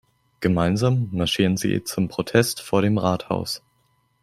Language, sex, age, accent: German, male, 19-29, Deutschland Deutsch